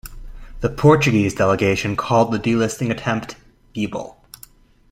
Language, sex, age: English, male, 19-29